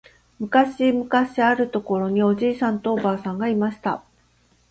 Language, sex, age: Japanese, female, 50-59